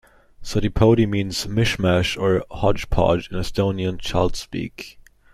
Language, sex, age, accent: English, male, 19-29, England English